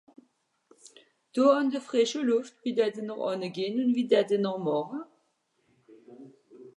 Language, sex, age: Swiss German, female, 50-59